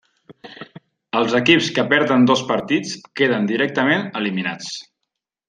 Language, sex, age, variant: Catalan, male, 50-59, Central